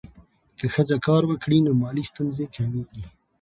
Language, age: Pashto, 30-39